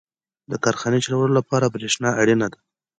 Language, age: Pashto, 19-29